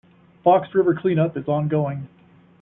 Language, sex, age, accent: English, male, 50-59, United States English